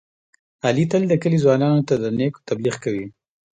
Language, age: Pashto, 19-29